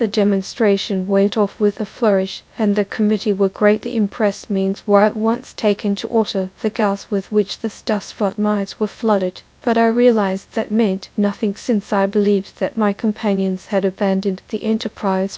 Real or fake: fake